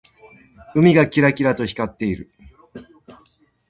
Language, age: Japanese, 50-59